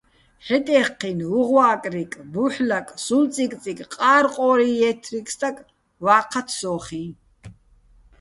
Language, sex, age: Bats, female, 60-69